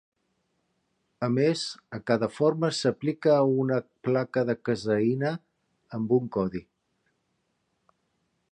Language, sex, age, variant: Catalan, male, 50-59, Central